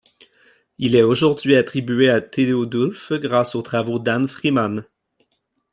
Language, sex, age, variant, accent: French, male, 30-39, Français d'Amérique du Nord, Français du Canada